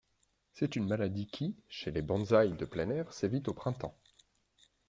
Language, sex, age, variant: French, male, 30-39, Français de métropole